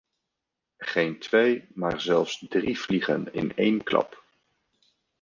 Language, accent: Dutch, Nederlands Nederlands